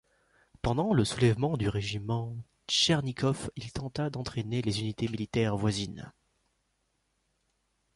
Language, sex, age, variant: French, male, 19-29, Français de métropole